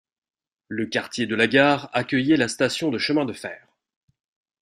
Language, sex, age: French, male, 40-49